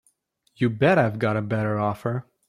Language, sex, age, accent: English, male, 19-29, United States English